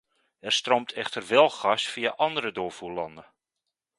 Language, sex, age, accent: Dutch, male, 40-49, Nederlands Nederlands